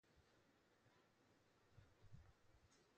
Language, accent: English, India and South Asia (India, Pakistan, Sri Lanka)